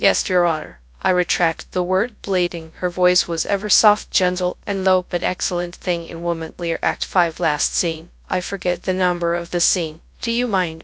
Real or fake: fake